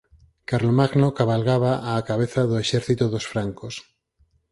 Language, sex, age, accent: Galician, male, 40-49, Normativo (estándar)